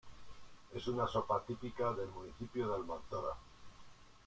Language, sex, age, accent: Spanish, male, 60-69, España: Centro-Sur peninsular (Madrid, Toledo, Castilla-La Mancha)